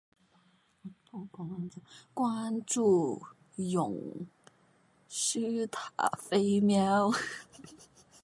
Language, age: Chinese, 19-29